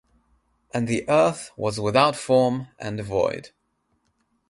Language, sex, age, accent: English, male, 19-29, England English; India and South Asia (India, Pakistan, Sri Lanka)